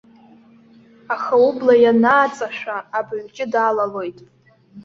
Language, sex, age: Abkhazian, female, under 19